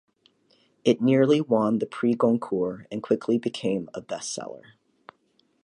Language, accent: English, United States English